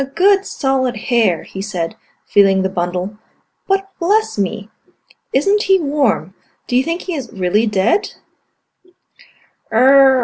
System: none